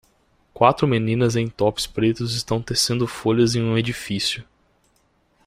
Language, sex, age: Portuguese, male, 19-29